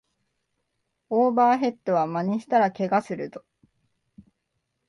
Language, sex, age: Japanese, female, 19-29